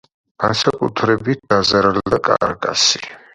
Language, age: Georgian, 30-39